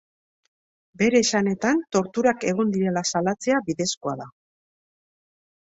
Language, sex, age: Basque, female, 40-49